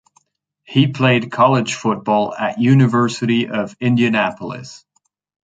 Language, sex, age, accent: English, male, 30-39, United States English; England English